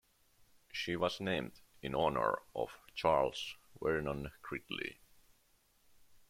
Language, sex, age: English, male, 19-29